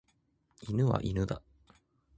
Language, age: Japanese, 19-29